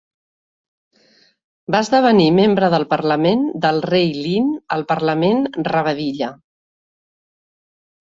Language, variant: Catalan, Central